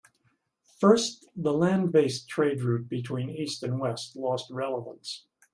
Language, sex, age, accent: English, male, 70-79, United States English